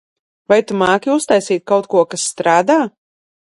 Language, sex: Latvian, female